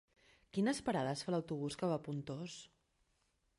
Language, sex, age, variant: Catalan, female, 30-39, Nord-Occidental